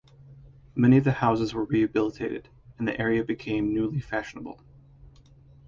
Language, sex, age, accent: English, male, 30-39, United States English